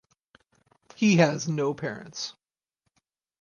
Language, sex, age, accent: English, male, 30-39, United States English